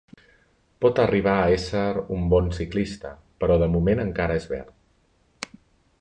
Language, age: Catalan, 40-49